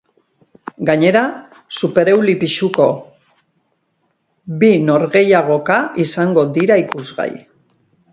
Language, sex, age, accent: Basque, female, 50-59, Mendebalekoa (Araba, Bizkaia, Gipuzkoako mendebaleko herri batzuk)